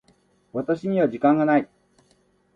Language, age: Japanese, 60-69